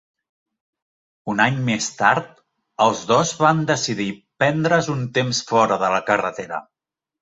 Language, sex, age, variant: Catalan, male, 40-49, Central